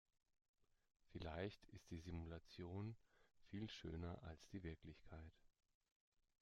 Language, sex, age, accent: German, male, 30-39, Deutschland Deutsch